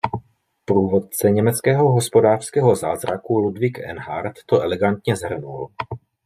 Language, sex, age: Czech, male, 30-39